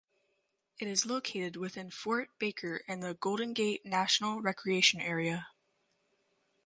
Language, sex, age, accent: English, female, under 19, United States English